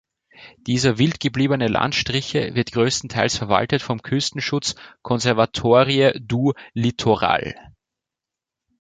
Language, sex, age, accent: German, male, 19-29, Österreichisches Deutsch